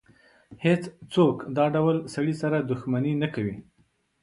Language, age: Pashto, 30-39